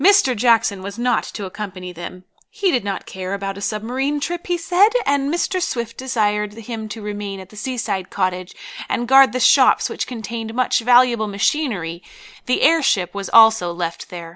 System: none